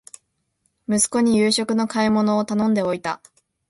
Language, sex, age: Japanese, female, 19-29